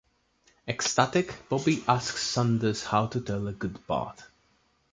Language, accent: English, England English